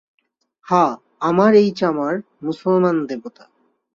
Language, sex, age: Bengali, male, 19-29